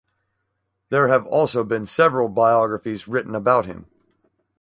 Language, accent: English, United States English